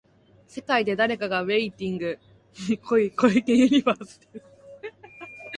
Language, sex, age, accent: Japanese, female, 19-29, 標準語